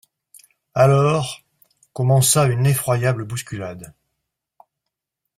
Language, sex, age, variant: French, male, 50-59, Français de métropole